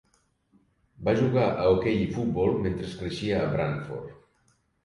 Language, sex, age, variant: Catalan, male, 50-59, Septentrional